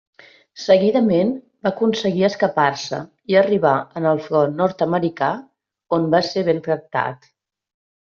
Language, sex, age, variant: Catalan, female, 40-49, Central